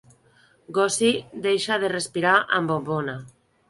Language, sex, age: Catalan, female, 30-39